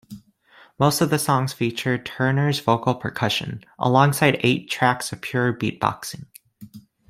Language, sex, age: English, male, under 19